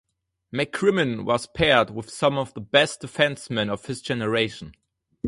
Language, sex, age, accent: English, male, 19-29, United States English